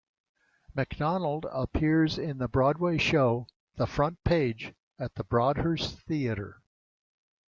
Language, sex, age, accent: English, male, 80-89, United States English